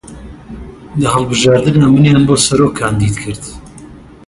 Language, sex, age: Central Kurdish, male, 30-39